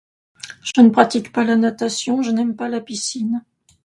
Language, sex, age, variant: French, female, 70-79, Français de métropole